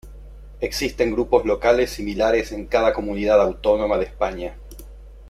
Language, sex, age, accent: Spanish, male, 50-59, Rioplatense: Argentina, Uruguay, este de Bolivia, Paraguay